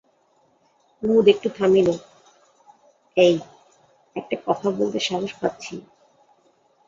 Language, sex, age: Bengali, female, 30-39